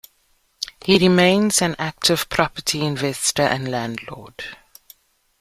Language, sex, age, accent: English, female, 40-49, Southern African (South Africa, Zimbabwe, Namibia)